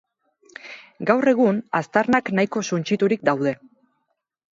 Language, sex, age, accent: Basque, female, 30-39, Erdialdekoa edo Nafarra (Gipuzkoa, Nafarroa)